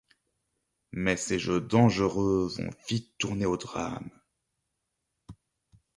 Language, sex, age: French, male, 30-39